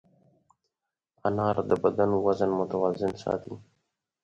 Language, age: Pashto, 40-49